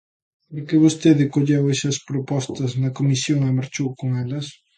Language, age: Galician, 19-29